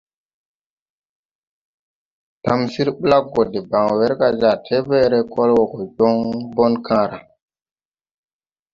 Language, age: Tupuri, 19-29